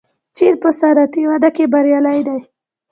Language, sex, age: Pashto, female, under 19